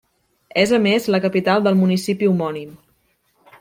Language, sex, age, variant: Catalan, female, 19-29, Central